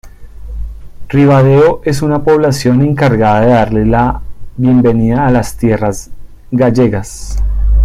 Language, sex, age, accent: Spanish, male, 30-39, Andino-Pacífico: Colombia, Perú, Ecuador, oeste de Bolivia y Venezuela andina